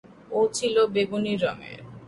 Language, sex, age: Bengali, female, 30-39